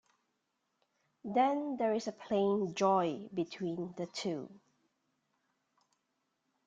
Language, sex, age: English, female, 30-39